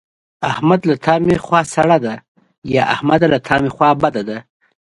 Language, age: Pashto, 40-49